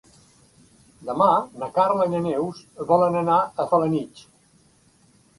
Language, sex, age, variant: Catalan, male, 60-69, Central